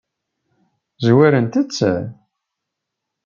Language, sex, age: Kabyle, male, 30-39